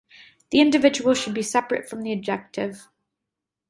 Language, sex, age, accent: English, female, 19-29, United States English